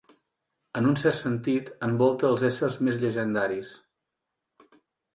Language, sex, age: Catalan, male, 40-49